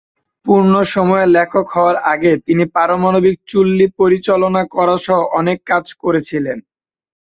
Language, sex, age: Bengali, male, 19-29